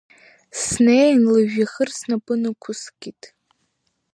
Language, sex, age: Abkhazian, female, under 19